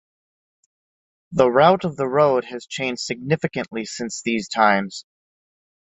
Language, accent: English, United States English